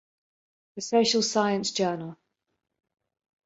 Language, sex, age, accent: English, female, 50-59, England English